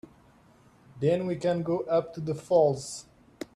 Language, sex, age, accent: English, male, 19-29, United States English